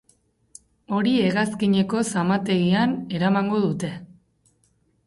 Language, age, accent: Basque, 40-49, Erdialdekoa edo Nafarra (Gipuzkoa, Nafarroa)